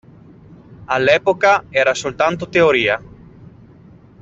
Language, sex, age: Italian, male, 30-39